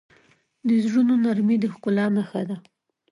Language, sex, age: Pashto, female, 19-29